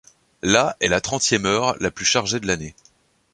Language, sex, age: French, male, 30-39